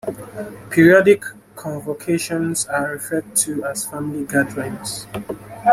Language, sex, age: English, male, 19-29